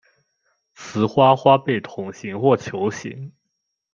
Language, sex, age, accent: Chinese, male, 19-29, 出生地：浙江省